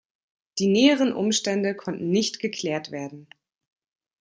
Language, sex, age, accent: German, female, 30-39, Deutschland Deutsch